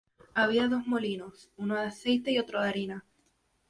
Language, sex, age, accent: Spanish, female, 19-29, España: Islas Canarias